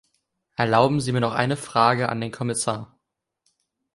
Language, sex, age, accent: German, male, under 19, Deutschland Deutsch